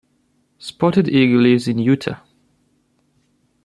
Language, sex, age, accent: English, male, 19-29, United States English